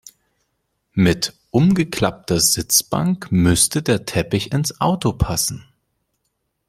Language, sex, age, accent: German, male, 19-29, Deutschland Deutsch